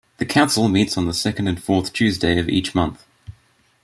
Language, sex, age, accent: English, male, under 19, Australian English